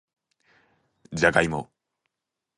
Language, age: Japanese, 19-29